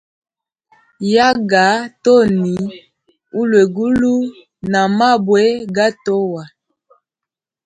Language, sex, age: Hemba, female, 30-39